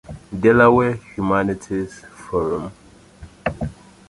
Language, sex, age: English, male, 19-29